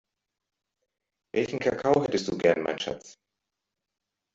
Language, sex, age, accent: German, male, 40-49, Deutschland Deutsch